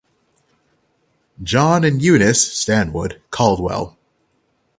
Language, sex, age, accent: English, male, 30-39, United States English; England English